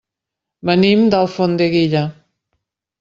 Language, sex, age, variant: Catalan, female, 50-59, Central